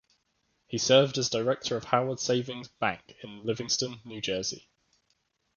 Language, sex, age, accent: English, male, 19-29, England English